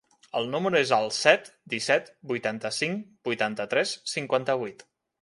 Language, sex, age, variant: Catalan, male, 19-29, Central